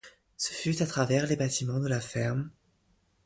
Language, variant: French, Français de métropole